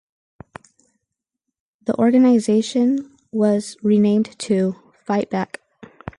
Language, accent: English, United States English